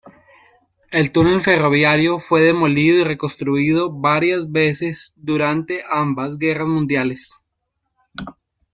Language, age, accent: Spanish, 19-29, América central